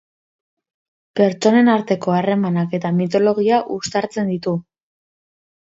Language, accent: Basque, Mendebalekoa (Araba, Bizkaia, Gipuzkoako mendebaleko herri batzuk)